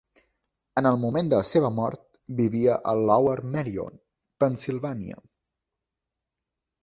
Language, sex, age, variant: Catalan, male, 19-29, Central